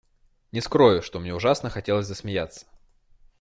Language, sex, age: Russian, male, 19-29